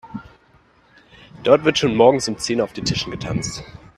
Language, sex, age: German, male, 19-29